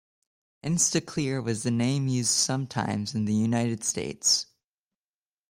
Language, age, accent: English, 19-29, United States English